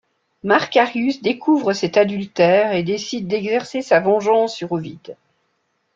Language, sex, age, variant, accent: French, female, 50-59, Français d'Europe, Français de Suisse